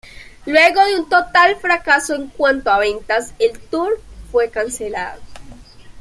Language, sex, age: Spanish, female, 19-29